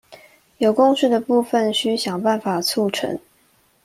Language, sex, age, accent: Chinese, female, 19-29, 出生地：宜蘭縣